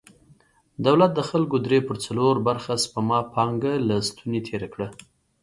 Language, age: Pashto, 30-39